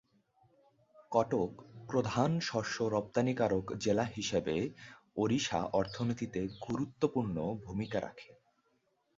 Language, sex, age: Bengali, male, 19-29